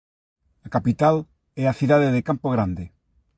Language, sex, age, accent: Galician, male, 50-59, Normativo (estándar)